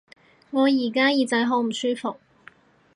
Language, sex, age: Cantonese, female, 30-39